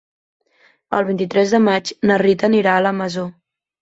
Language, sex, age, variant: Catalan, female, 19-29, Central